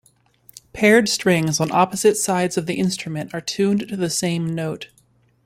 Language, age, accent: English, 19-29, United States English